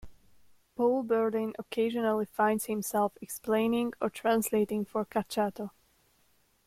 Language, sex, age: English, female, 19-29